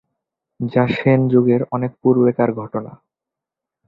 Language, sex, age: Bengali, male, 19-29